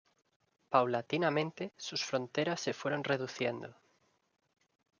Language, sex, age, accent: Spanish, male, 19-29, España: Norte peninsular (Asturias, Castilla y León, Cantabria, País Vasco, Navarra, Aragón, La Rioja, Guadalajara, Cuenca)